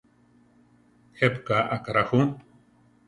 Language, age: Central Tarahumara, 30-39